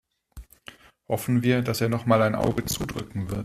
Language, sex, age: German, male, 40-49